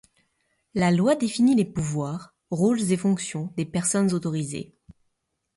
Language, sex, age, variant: French, female, 30-39, Français de métropole